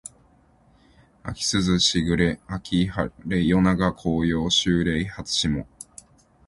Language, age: Japanese, 19-29